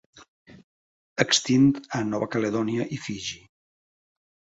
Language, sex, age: Catalan, male, 50-59